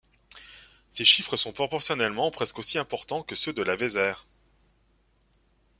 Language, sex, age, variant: French, male, 30-39, Français de métropole